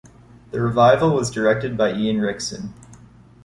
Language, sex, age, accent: English, male, 19-29, Canadian English